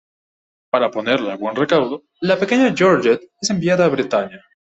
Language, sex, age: Spanish, male, 19-29